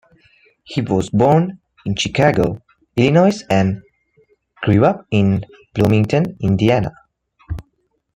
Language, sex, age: English, male, 19-29